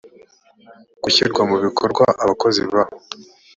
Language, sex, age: Kinyarwanda, male, 19-29